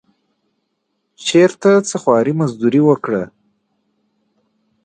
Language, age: Pashto, 19-29